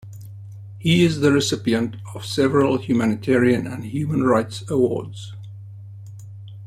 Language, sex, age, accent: English, male, 60-69, Southern African (South Africa, Zimbabwe, Namibia)